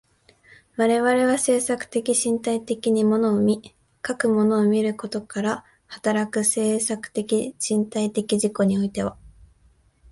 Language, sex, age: Japanese, female, 19-29